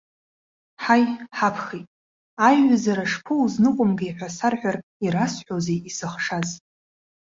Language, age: Abkhazian, 19-29